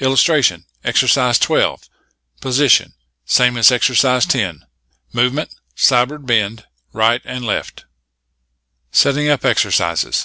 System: none